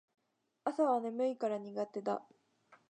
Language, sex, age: Japanese, female, 19-29